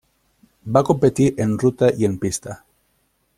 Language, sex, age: Catalan, male, 19-29